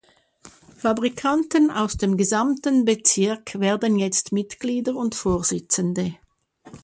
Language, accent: German, Schweizerdeutsch